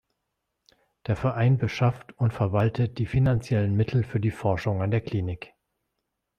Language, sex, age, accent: German, male, 40-49, Deutschland Deutsch